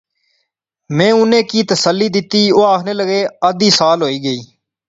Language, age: Pahari-Potwari, 19-29